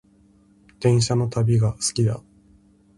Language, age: Japanese, 19-29